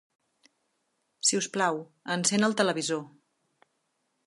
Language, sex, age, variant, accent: Catalan, female, 50-59, Central, central